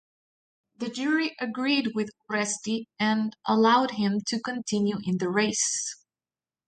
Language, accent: English, United States English